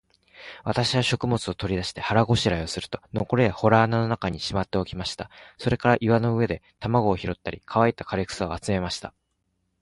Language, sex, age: Japanese, male, 40-49